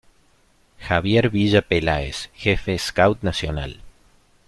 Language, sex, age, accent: Spanish, male, 30-39, Rioplatense: Argentina, Uruguay, este de Bolivia, Paraguay